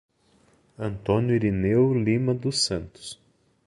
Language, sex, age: Portuguese, male, 30-39